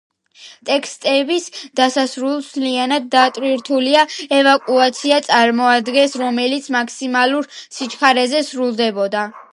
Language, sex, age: Georgian, female, under 19